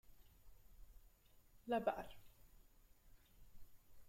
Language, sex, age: Italian, female, 19-29